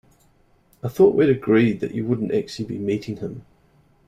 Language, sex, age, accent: English, male, 40-49, New Zealand English